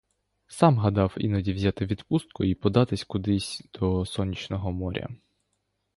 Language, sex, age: Ukrainian, male, 19-29